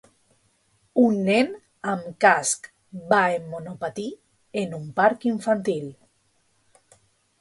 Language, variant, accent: Catalan, Alacantí, valencià